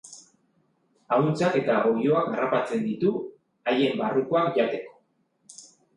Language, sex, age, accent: Basque, male, 40-49, Mendebalekoa (Araba, Bizkaia, Gipuzkoako mendebaleko herri batzuk)